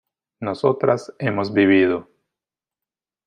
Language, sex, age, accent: Spanish, male, 40-49, Andino-Pacífico: Colombia, Perú, Ecuador, oeste de Bolivia y Venezuela andina